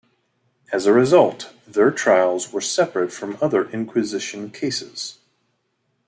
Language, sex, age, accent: English, male, 40-49, United States English